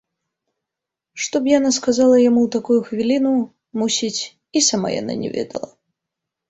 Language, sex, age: Belarusian, female, under 19